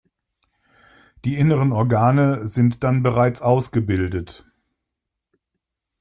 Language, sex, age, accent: German, male, 50-59, Deutschland Deutsch